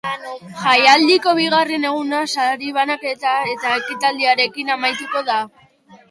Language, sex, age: Basque, female, under 19